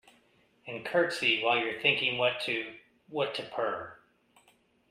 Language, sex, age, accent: English, male, 30-39, United States English